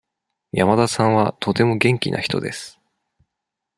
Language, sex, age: Japanese, male, 19-29